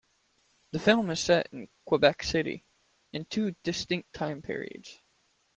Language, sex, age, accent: English, male, 19-29, United States English